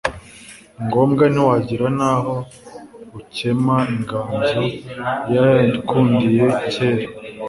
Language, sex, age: Kinyarwanda, male, 19-29